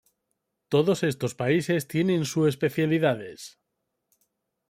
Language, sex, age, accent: Spanish, male, 40-49, España: Norte peninsular (Asturias, Castilla y León, Cantabria, País Vasco, Navarra, Aragón, La Rioja, Guadalajara, Cuenca)